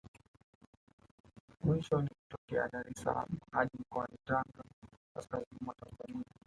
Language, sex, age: Swahili, male, 19-29